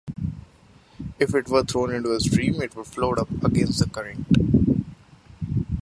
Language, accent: English, India and South Asia (India, Pakistan, Sri Lanka)